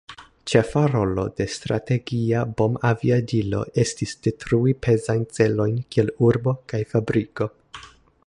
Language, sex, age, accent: Esperanto, male, 19-29, Internacia